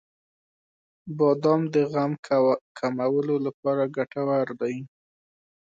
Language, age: Pashto, 19-29